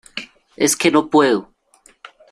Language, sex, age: Spanish, male, 19-29